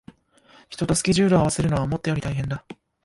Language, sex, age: Japanese, male, 19-29